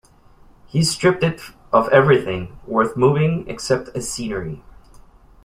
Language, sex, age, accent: English, male, 30-39, United States English